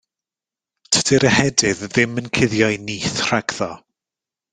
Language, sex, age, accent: Welsh, male, 30-39, Y Deyrnas Unedig Cymraeg